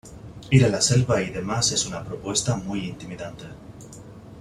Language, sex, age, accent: Spanish, male, 19-29, España: Islas Canarias